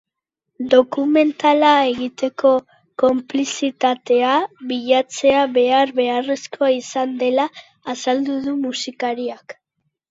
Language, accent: Basque, Mendebalekoa (Araba, Bizkaia, Gipuzkoako mendebaleko herri batzuk)